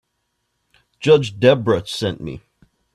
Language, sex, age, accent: English, male, 40-49, United States English